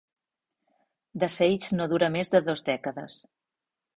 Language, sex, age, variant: Catalan, female, 40-49, Central